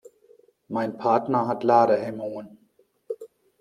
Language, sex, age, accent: German, male, 30-39, Deutschland Deutsch